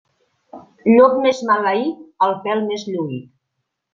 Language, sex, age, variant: Catalan, female, 50-59, Central